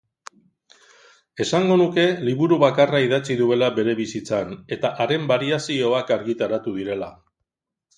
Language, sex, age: Basque, male, 50-59